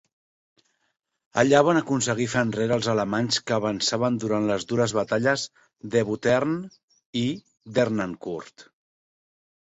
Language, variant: Catalan, Central